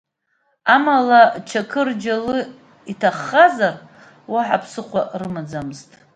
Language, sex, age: Abkhazian, female, 30-39